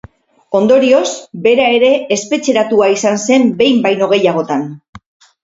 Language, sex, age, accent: Basque, female, 40-49, Mendebalekoa (Araba, Bizkaia, Gipuzkoako mendebaleko herri batzuk)